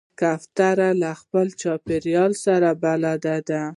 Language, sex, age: Pashto, female, 19-29